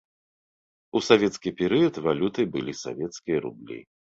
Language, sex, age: Belarusian, male, 30-39